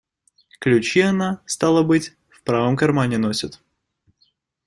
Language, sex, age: Russian, male, 19-29